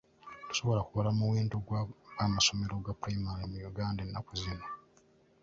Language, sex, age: Ganda, male, 19-29